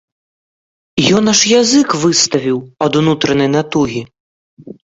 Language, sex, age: Belarusian, male, under 19